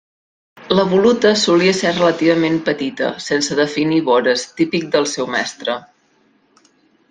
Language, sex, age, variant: Catalan, female, 19-29, Central